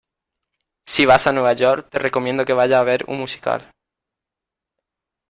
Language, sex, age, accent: Spanish, male, 19-29, España: Sur peninsular (Andalucia, Extremadura, Murcia)